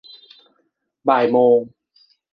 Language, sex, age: Thai, male, 40-49